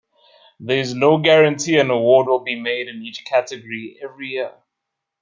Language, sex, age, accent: English, male, 30-39, Southern African (South Africa, Zimbabwe, Namibia)